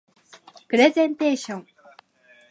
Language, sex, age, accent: Japanese, female, 19-29, 標準語